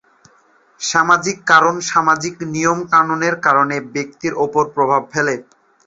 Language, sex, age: Bengali, male, 19-29